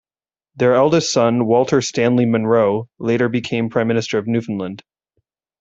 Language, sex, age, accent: English, male, 30-39, Canadian English